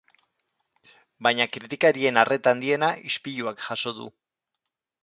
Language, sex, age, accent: Basque, male, 30-39, Mendebalekoa (Araba, Bizkaia, Gipuzkoako mendebaleko herri batzuk)